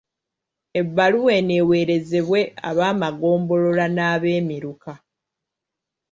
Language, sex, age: Ganda, female, 19-29